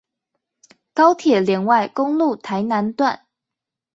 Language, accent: Chinese, 出生地：桃園市